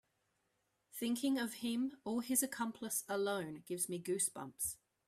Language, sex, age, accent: English, female, 40-49, Australian English